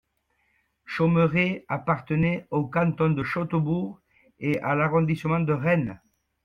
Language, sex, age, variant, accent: French, male, 70-79, Français d'Amérique du Nord, Français du Canada